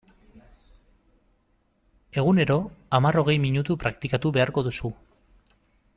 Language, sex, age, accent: Basque, male, 30-39, Mendebalekoa (Araba, Bizkaia, Gipuzkoako mendebaleko herri batzuk)